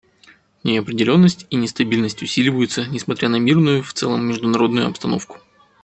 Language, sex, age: Russian, male, 30-39